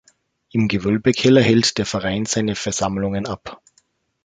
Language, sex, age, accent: German, male, 30-39, Österreichisches Deutsch